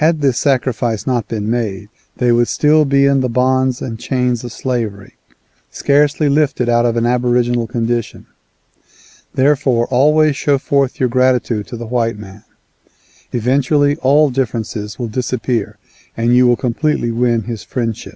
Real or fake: real